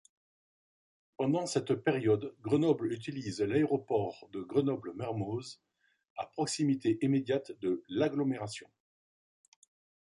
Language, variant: French, Français de métropole